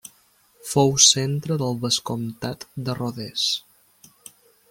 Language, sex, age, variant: Catalan, male, 19-29, Balear